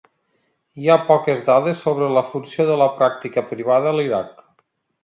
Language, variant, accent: Catalan, Nord-Occidental, nord-occidental